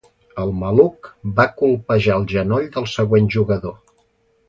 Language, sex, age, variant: Catalan, male, 50-59, Central